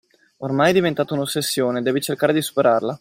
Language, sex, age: Italian, male, 30-39